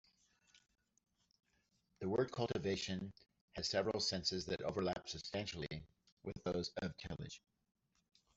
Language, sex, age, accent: English, male, 50-59, United States English